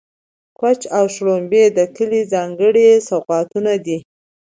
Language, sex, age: Pashto, female, 19-29